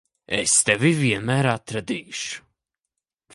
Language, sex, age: Latvian, male, under 19